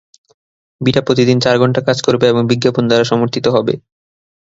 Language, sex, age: Bengali, male, 19-29